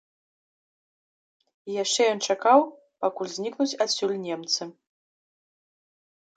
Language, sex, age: Belarusian, female, 19-29